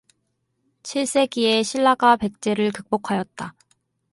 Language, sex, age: Korean, female, 19-29